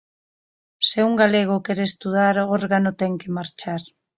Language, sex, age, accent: Galician, female, 30-39, Normativo (estándar)